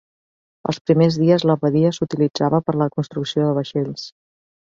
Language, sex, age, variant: Catalan, female, 40-49, Central